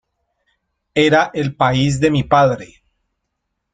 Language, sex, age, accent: Spanish, male, 30-39, Andino-Pacífico: Colombia, Perú, Ecuador, oeste de Bolivia y Venezuela andina